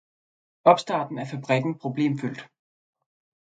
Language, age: Danish, 30-39